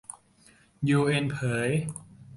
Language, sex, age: Thai, male, 19-29